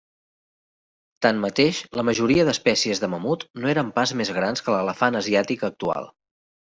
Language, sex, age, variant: Catalan, male, 30-39, Central